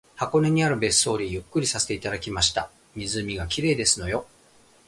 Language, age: Japanese, 40-49